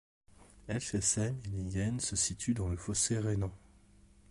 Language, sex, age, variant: French, male, 30-39, Français de métropole